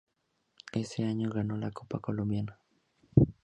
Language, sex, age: Spanish, male, 19-29